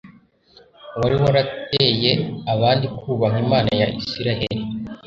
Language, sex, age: Kinyarwanda, male, under 19